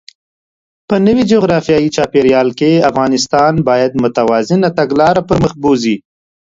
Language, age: Pashto, 30-39